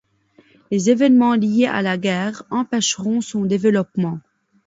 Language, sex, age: French, female, under 19